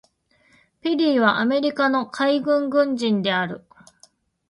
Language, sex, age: Japanese, female, 40-49